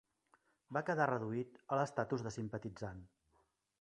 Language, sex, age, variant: Catalan, male, 40-49, Central